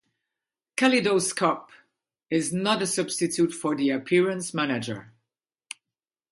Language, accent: English, Canadian English; French